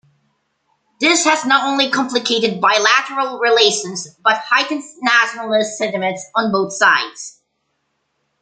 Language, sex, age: English, male, 19-29